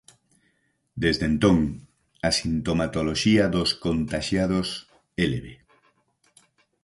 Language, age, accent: Galician, 50-59, Oriental (común en zona oriental)